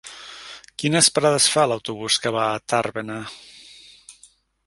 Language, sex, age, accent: Catalan, male, 50-59, central; septentrional